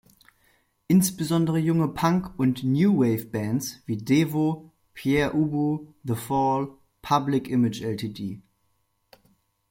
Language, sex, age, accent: German, male, 19-29, Deutschland Deutsch